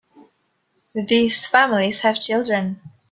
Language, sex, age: English, female, under 19